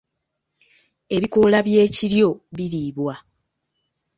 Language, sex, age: Ganda, female, 30-39